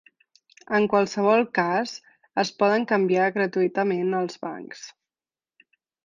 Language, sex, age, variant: Catalan, female, 19-29, Central